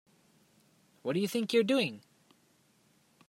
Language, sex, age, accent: English, male, 30-39, Canadian English